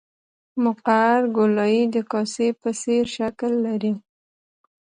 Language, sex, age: Pashto, female, 19-29